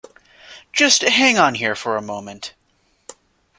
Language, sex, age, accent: English, male, 19-29, United States English